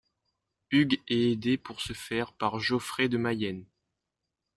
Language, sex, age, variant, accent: French, male, 19-29, Français des départements et régions d'outre-mer, Français de La Réunion